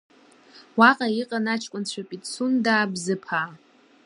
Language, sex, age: Abkhazian, female, under 19